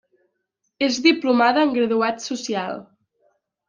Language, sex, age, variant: Catalan, female, under 19, Central